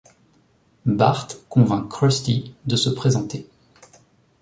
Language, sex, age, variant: French, male, 40-49, Français de métropole